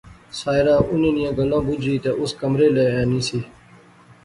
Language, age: Pahari-Potwari, 30-39